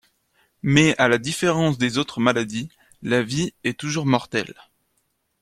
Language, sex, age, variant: French, male, 19-29, Français de métropole